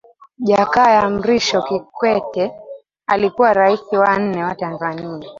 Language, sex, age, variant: Swahili, female, 19-29, Kiswahili cha Bara ya Kenya